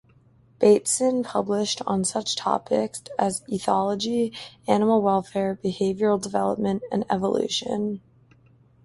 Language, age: English, 19-29